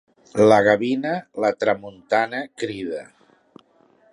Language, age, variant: Catalan, 60-69, Tortosí